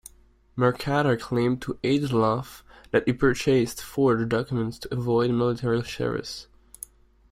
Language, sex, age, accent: English, male, under 19, Canadian English